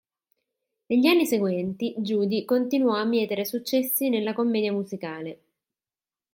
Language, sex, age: Italian, female, 19-29